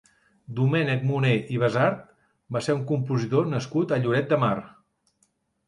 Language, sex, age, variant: Catalan, male, 50-59, Central